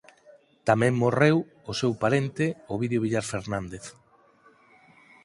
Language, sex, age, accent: Galician, male, 40-49, Normativo (estándar)